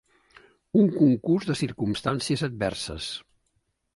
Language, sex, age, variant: Catalan, male, 60-69, Central